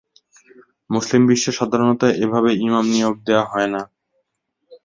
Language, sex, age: Bengali, male, 19-29